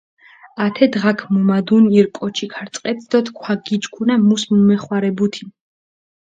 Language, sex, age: Mingrelian, female, 19-29